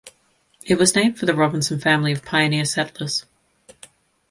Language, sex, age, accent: English, female, 19-29, Australian English